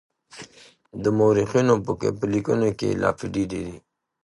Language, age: Pashto, 19-29